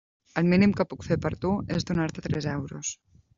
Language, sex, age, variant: Catalan, female, 30-39, Central